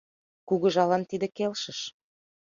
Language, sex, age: Mari, female, 30-39